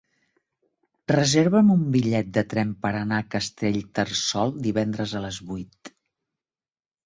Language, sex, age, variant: Catalan, female, 50-59, Central